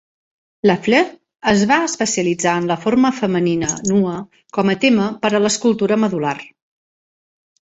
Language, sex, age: Catalan, female, 40-49